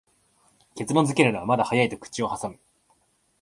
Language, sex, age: Japanese, male, 19-29